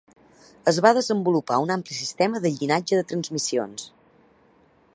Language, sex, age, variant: Catalan, female, 40-49, Central